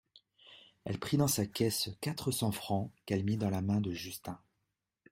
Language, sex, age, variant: French, male, 30-39, Français de métropole